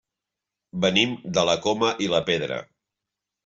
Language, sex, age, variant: Catalan, male, 50-59, Central